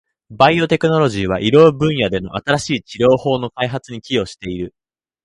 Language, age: Japanese, 19-29